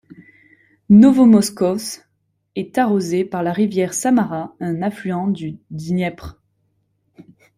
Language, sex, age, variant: French, female, 19-29, Français de métropole